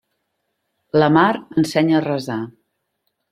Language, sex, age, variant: Catalan, female, 50-59, Central